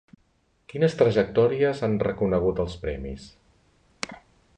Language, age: Catalan, 40-49